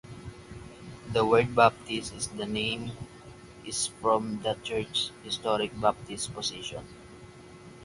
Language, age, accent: English, 19-29, Filipino